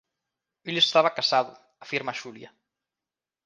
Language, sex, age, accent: Galician, male, 19-29, Atlántico (seseo e gheada)